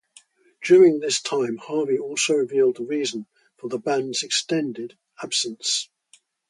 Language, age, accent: English, 80-89, England English